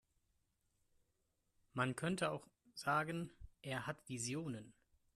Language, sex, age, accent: German, male, 30-39, Deutschland Deutsch